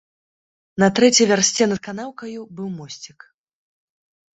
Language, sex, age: Belarusian, female, 19-29